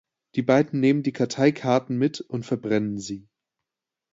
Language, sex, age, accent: German, male, 19-29, Deutschland Deutsch